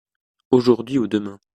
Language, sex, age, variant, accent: French, male, 19-29, Français d'Europe, Français de Suisse